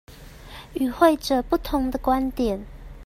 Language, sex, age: Chinese, female, 30-39